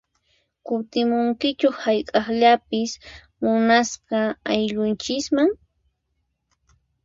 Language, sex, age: Puno Quechua, female, 30-39